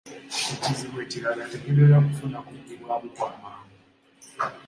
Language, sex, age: Ganda, male, 19-29